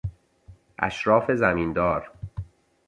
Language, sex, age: Persian, male, 30-39